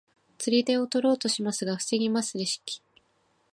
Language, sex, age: Japanese, female, 19-29